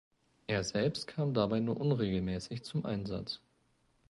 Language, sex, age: German, male, 19-29